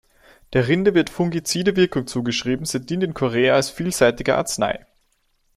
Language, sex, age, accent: German, male, 19-29, Österreichisches Deutsch